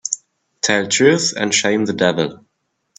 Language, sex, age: English, male, 19-29